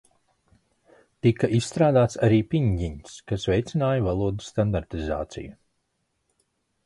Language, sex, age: Latvian, male, 30-39